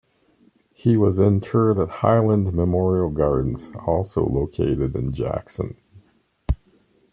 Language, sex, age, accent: English, male, 60-69, Canadian English